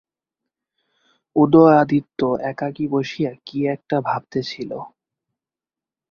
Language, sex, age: Bengali, male, 19-29